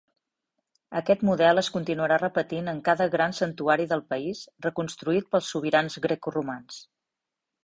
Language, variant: Catalan, Central